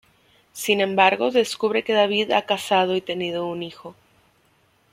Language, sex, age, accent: Spanish, female, 19-29, México